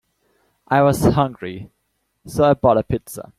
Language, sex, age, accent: English, male, 19-29, United States English